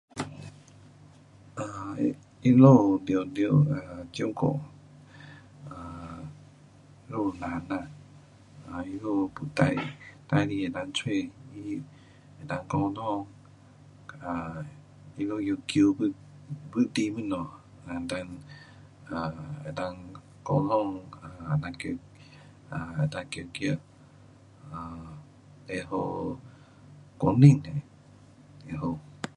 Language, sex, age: Pu-Xian Chinese, male, 40-49